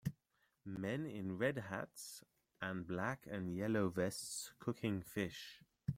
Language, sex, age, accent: English, male, 30-39, England English